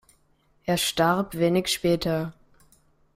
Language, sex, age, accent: German, male, under 19, Deutschland Deutsch